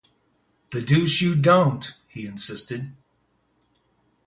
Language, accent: English, United States English